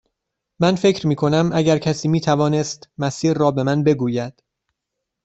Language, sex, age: Persian, male, 19-29